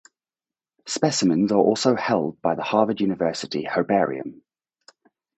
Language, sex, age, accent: English, male, 30-39, United States English